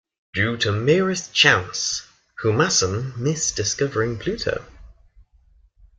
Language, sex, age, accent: English, male, under 19, England English